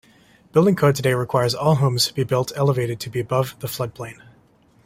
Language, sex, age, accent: English, male, 19-29, Canadian English